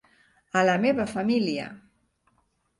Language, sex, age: Catalan, female, 60-69